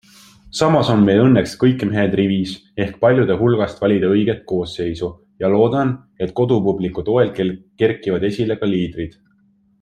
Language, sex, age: Estonian, male, 19-29